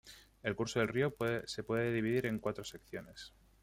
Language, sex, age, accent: Spanish, male, 30-39, España: Centro-Sur peninsular (Madrid, Toledo, Castilla-La Mancha)